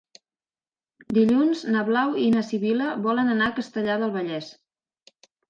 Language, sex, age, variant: Catalan, female, 40-49, Central